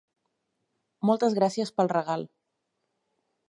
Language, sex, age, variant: Catalan, female, 30-39, Central